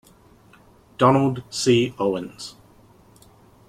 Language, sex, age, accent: English, male, 30-39, Australian English